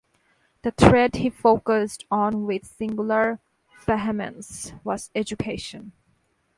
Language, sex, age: English, female, 19-29